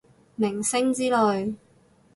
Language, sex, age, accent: Cantonese, female, 30-39, 广州音